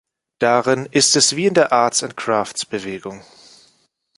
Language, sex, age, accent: German, male, 19-29, Deutschland Deutsch